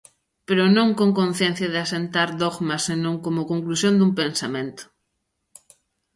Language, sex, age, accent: Galician, female, 30-39, Oriental (común en zona oriental)